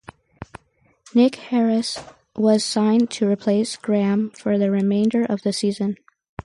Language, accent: English, United States English